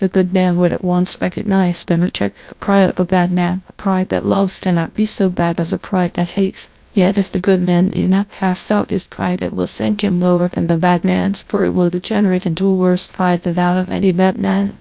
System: TTS, GlowTTS